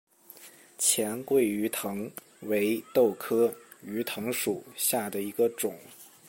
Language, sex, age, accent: Chinese, male, 19-29, 出生地：河北省